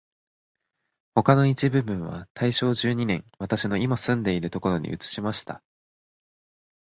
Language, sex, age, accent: Japanese, male, under 19, 標準語